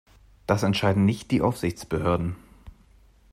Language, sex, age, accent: German, male, 19-29, Deutschland Deutsch